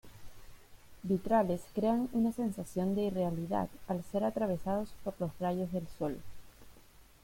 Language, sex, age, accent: Spanish, female, 19-29, Caribe: Cuba, Venezuela, Puerto Rico, República Dominicana, Panamá, Colombia caribeña, México caribeño, Costa del golfo de México